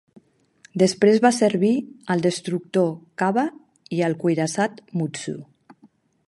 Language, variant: Catalan, Nord-Occidental